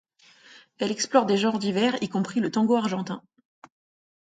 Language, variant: French, Français de métropole